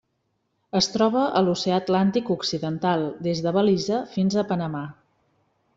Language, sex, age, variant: Catalan, female, 40-49, Central